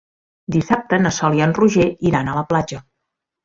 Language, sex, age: Catalan, female, 40-49